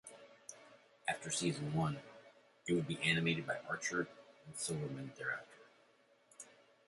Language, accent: English, United States English